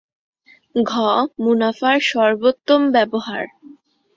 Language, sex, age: Bengali, female, under 19